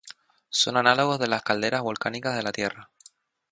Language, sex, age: Spanish, male, 19-29